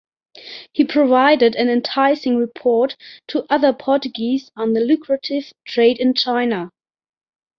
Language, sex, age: English, female, 30-39